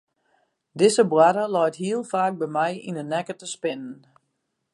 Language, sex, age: Western Frisian, female, 50-59